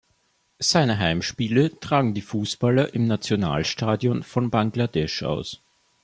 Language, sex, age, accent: German, male, 19-29, Österreichisches Deutsch